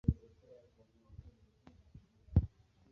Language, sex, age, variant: Swahili, male, 30-39, Kiswahili cha Bara ya Kenya